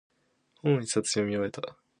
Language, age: Japanese, 19-29